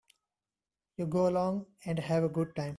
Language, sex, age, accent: English, male, 19-29, India and South Asia (India, Pakistan, Sri Lanka)